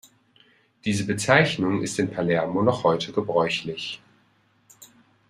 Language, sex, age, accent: German, male, 19-29, Deutschland Deutsch